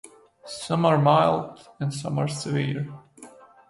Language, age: English, 19-29